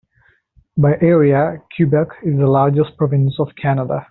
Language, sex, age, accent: English, male, 19-29, India and South Asia (India, Pakistan, Sri Lanka)